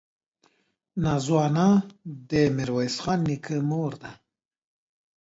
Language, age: Pashto, 19-29